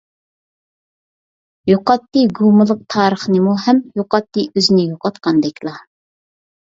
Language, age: Uyghur, under 19